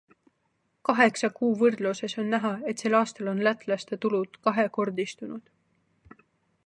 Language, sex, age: Estonian, female, 19-29